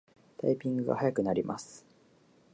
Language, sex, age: Japanese, male, 19-29